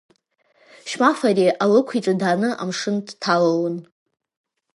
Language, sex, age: Abkhazian, female, 19-29